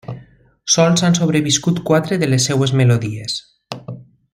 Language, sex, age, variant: Catalan, male, 40-49, Central